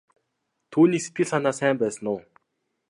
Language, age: Mongolian, 19-29